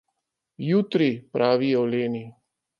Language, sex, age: Slovenian, male, 60-69